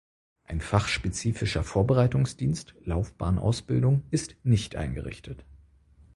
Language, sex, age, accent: German, male, 19-29, Deutschland Deutsch